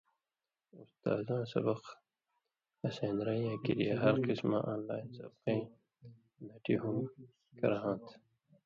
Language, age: Indus Kohistani, 19-29